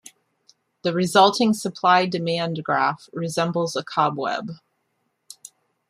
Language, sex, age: English, female, 40-49